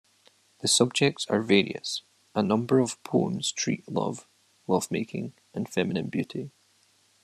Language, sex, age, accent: English, male, 19-29, Scottish English